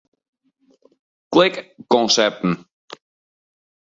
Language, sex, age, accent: Western Frisian, male, 19-29, Wâldfrysk